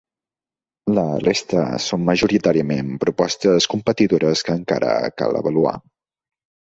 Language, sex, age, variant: Catalan, male, 19-29, Central